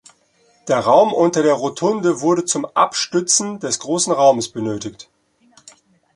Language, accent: German, Deutschland Deutsch